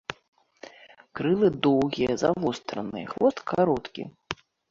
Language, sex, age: Belarusian, female, 40-49